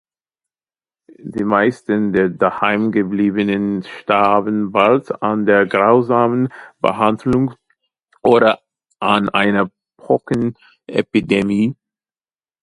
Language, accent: German, Amerikanisches Deutsch